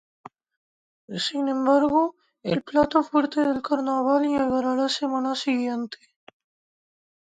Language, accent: Spanish, España: Centro-Sur peninsular (Madrid, Toledo, Castilla-La Mancha)